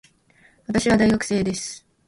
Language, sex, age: Japanese, female, 19-29